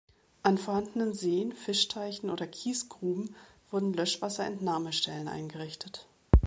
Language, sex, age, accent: German, female, 40-49, Deutschland Deutsch